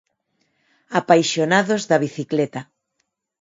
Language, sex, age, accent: Galician, female, 40-49, Neofalante